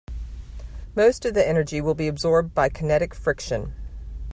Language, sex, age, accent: English, female, 40-49, United States English